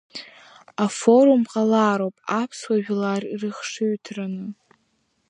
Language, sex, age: Abkhazian, female, under 19